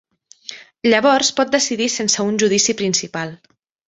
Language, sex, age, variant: Catalan, female, 19-29, Central